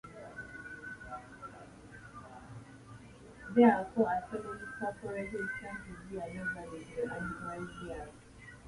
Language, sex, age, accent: English, female, 19-29, England English